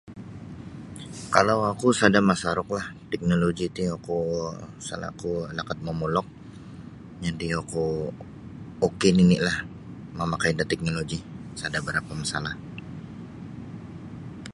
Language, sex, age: Sabah Bisaya, male, 19-29